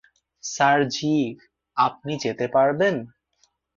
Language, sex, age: Bengali, male, 19-29